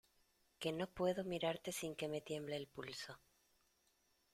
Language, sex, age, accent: Spanish, female, 40-49, México